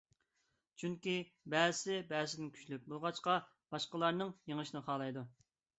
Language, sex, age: Uyghur, male, 30-39